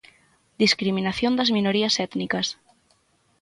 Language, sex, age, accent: Galician, female, 19-29, Central (gheada); Normativo (estándar)